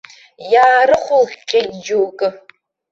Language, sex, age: Abkhazian, female, 40-49